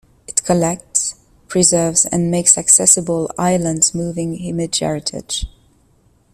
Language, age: English, 19-29